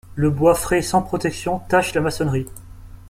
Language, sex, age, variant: French, male, 19-29, Français de métropole